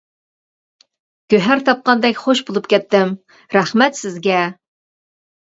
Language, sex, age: Uyghur, female, 40-49